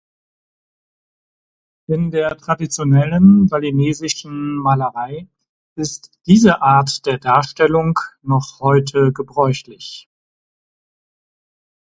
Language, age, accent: German, 40-49, Deutschland Deutsch